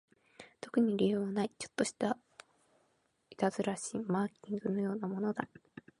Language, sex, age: Japanese, female, 19-29